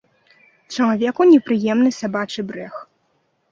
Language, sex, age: Belarusian, female, under 19